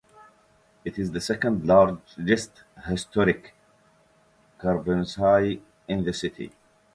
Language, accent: English, England English